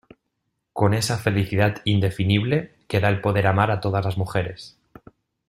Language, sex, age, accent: Spanish, male, 19-29, España: Centro-Sur peninsular (Madrid, Toledo, Castilla-La Mancha)